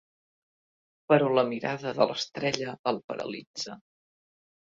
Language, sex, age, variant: Catalan, male, under 19, Central